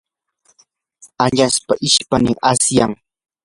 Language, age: Yanahuanca Pasco Quechua, 19-29